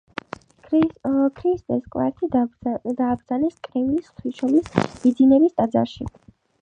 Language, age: Georgian, under 19